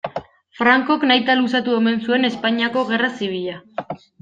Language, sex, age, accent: Basque, male, under 19, Mendebalekoa (Araba, Bizkaia, Gipuzkoako mendebaleko herri batzuk)